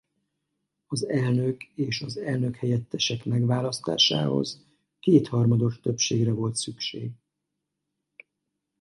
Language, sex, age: Hungarian, male, 50-59